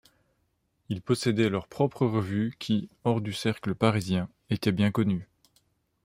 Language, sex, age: French, male, 30-39